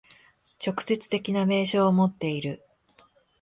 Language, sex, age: Japanese, female, 40-49